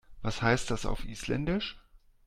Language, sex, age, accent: German, male, 40-49, Deutschland Deutsch